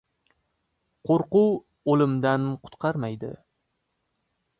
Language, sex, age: Uzbek, male, 19-29